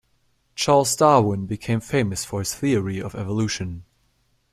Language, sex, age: English, male, 19-29